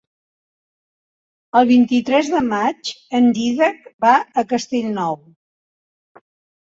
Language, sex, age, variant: Catalan, female, 60-69, Central